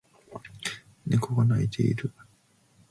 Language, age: Japanese, 19-29